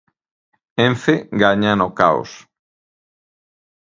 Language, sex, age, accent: Galician, male, 40-49, Normativo (estándar)